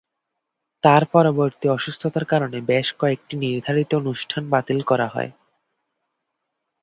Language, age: Bengali, 19-29